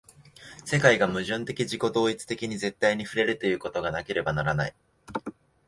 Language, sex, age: Japanese, male, 19-29